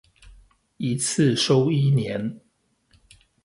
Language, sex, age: Chinese, male, 40-49